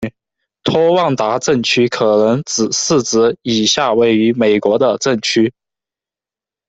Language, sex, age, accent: Chinese, male, under 19, 出生地：四川省